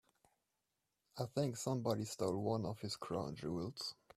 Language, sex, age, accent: English, male, 19-29, England English